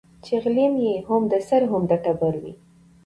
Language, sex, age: Pashto, female, 40-49